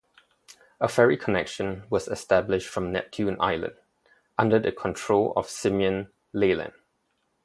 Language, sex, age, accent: English, male, 19-29, Singaporean English